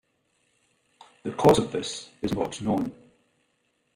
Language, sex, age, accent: English, male, 60-69, Scottish English